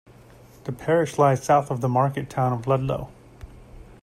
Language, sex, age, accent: English, male, 40-49, United States English